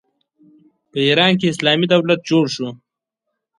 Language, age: Pashto, 19-29